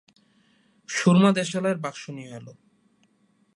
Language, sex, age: Bengali, male, 19-29